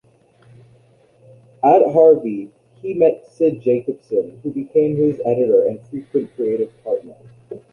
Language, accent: English, West Indies and Bermuda (Bahamas, Bermuda, Jamaica, Trinidad)